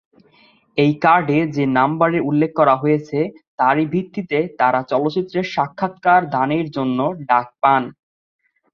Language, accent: Bengali, Bangladeshi